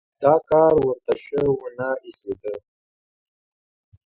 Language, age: Pashto, 19-29